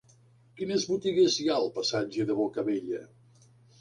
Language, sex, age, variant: Catalan, male, 50-59, Nord-Occidental